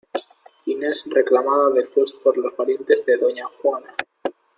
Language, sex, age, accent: Spanish, male, 19-29, España: Norte peninsular (Asturias, Castilla y León, Cantabria, País Vasco, Navarra, Aragón, La Rioja, Guadalajara, Cuenca)